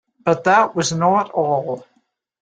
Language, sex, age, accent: English, female, 60-69, Canadian English